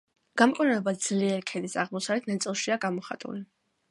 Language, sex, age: Georgian, female, under 19